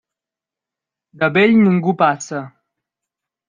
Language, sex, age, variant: Catalan, male, 19-29, Central